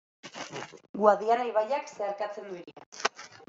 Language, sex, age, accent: Basque, female, 19-29, Mendebalekoa (Araba, Bizkaia, Gipuzkoako mendebaleko herri batzuk)